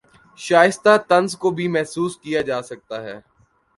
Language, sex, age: Urdu, male, 19-29